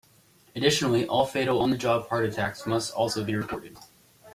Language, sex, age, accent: English, male, under 19, United States English